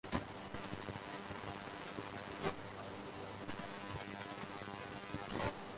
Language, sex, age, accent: English, male, 19-29, England English